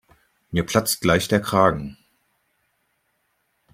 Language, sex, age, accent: German, male, 40-49, Deutschland Deutsch